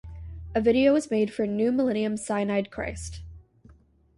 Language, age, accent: English, 19-29, United States English